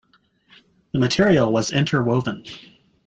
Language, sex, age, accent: English, male, 30-39, United States English